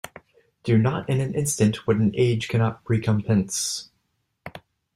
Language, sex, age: English, male, 19-29